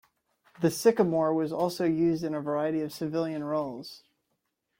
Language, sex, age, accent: English, male, 19-29, United States English